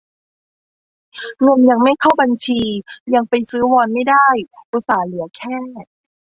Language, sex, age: Thai, female, 19-29